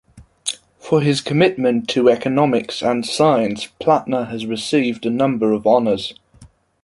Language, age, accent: English, under 19, England English